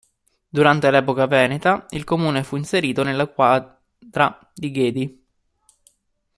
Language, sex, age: Italian, male, 19-29